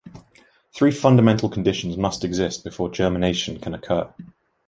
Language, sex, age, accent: English, male, 19-29, England English